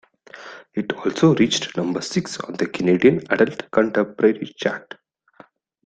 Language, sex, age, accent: English, male, 19-29, India and South Asia (India, Pakistan, Sri Lanka)